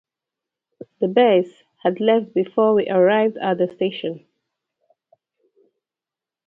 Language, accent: English, United States English